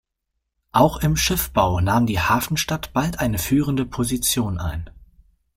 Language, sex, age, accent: German, male, 19-29, Deutschland Deutsch